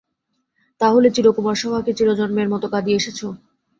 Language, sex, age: Bengali, female, 19-29